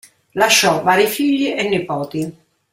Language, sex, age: Italian, female, 60-69